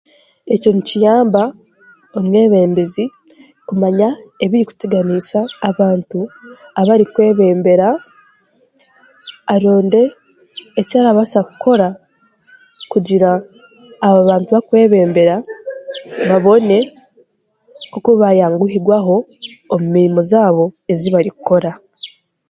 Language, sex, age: Chiga, female, 19-29